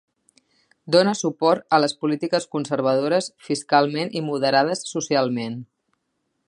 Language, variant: Catalan, Central